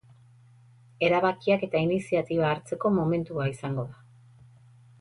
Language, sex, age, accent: Basque, female, 40-49, Erdialdekoa edo Nafarra (Gipuzkoa, Nafarroa)